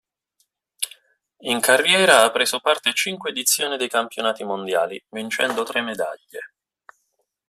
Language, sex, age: Italian, male, 50-59